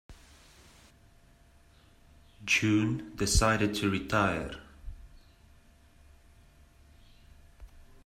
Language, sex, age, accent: English, male, 30-39, Southern African (South Africa, Zimbabwe, Namibia)